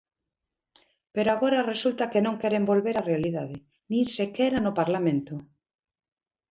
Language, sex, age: Galician, female, 60-69